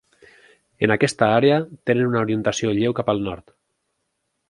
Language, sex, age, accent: Catalan, male, 19-29, valencià